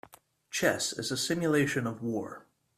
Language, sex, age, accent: English, male, 19-29, United States English